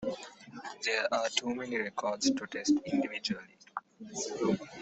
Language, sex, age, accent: English, male, 19-29, India and South Asia (India, Pakistan, Sri Lanka)